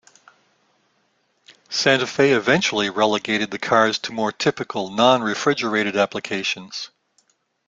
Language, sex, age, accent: English, male, 60-69, United States English